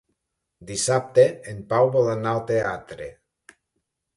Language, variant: Catalan, Nord-Occidental